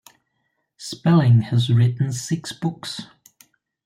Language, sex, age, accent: English, male, 40-49, England English